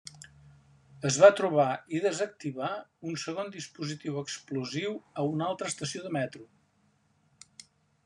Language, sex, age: Catalan, male, 70-79